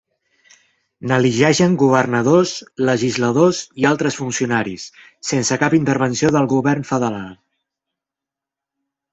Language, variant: Catalan, Central